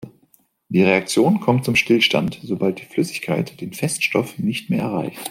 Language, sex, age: German, male, 19-29